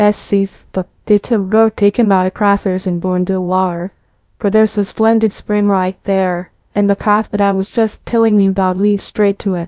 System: TTS, VITS